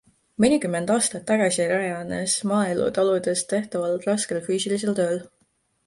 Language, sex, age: Estonian, female, 19-29